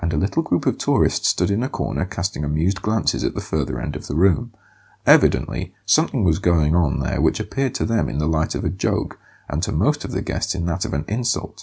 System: none